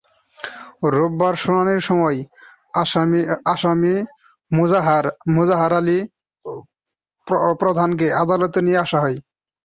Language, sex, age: Bengali, male, 19-29